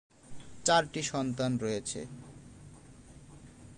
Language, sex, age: Bengali, male, 19-29